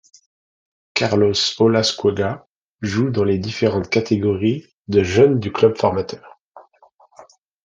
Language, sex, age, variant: French, male, 50-59, Français de métropole